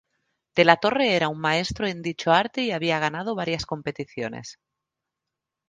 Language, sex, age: Spanish, female, 40-49